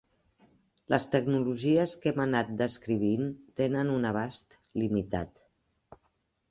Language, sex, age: Catalan, female, 60-69